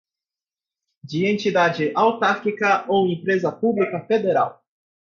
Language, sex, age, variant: Portuguese, male, 19-29, Portuguese (Brasil)